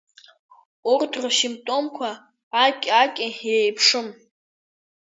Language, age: Abkhazian, under 19